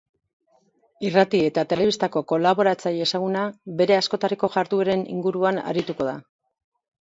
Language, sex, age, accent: Basque, female, 50-59, Mendebalekoa (Araba, Bizkaia, Gipuzkoako mendebaleko herri batzuk)